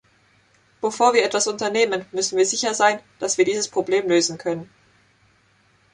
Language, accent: German, Deutschland Deutsch